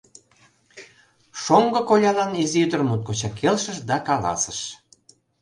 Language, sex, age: Mari, male, 50-59